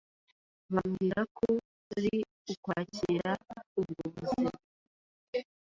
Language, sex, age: Kinyarwanda, female, 19-29